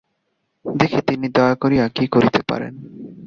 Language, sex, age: Bengali, male, 19-29